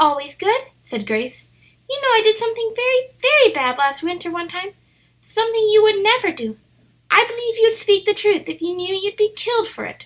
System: none